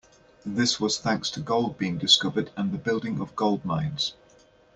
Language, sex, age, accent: English, male, 30-39, England English